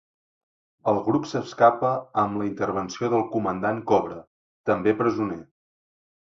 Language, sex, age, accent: Catalan, male, 19-29, Empordanès